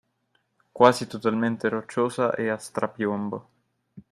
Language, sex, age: Italian, male, 19-29